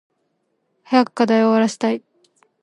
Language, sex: Japanese, female